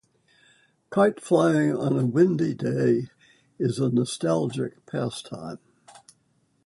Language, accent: English, United States English